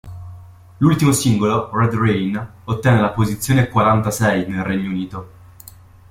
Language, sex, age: Italian, male, 19-29